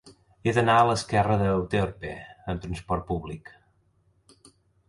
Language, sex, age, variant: Catalan, male, 30-39, Central